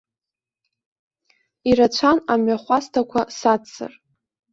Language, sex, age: Abkhazian, female, under 19